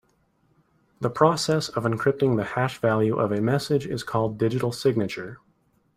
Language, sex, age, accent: English, male, 30-39, United States English